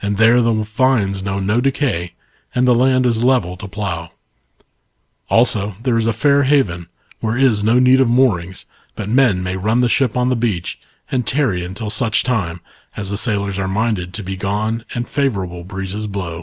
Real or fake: real